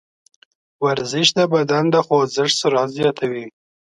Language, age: Pashto, 19-29